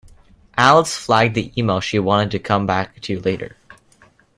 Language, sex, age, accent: English, male, under 19, United States English